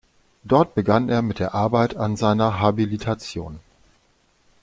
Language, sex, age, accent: German, male, 40-49, Deutschland Deutsch